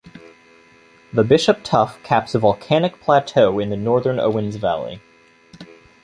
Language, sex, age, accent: English, male, 19-29, United States English